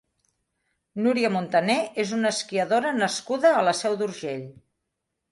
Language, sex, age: Catalan, female, 60-69